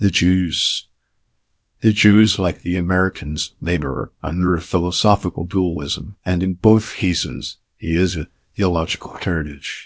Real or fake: fake